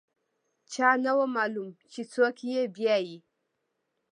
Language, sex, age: Pashto, female, 19-29